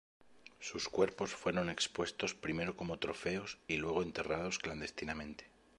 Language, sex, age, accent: Spanish, male, 30-39, España: Sur peninsular (Andalucia, Extremadura, Murcia)